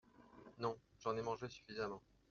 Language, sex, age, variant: French, male, 30-39, Français de métropole